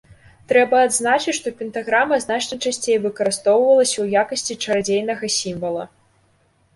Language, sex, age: Belarusian, female, 19-29